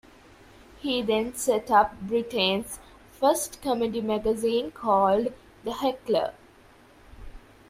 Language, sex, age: English, female, 19-29